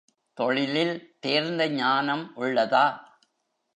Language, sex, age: Tamil, male, 70-79